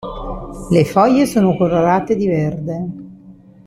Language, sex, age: Italian, female, 50-59